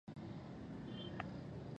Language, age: Pashto, 19-29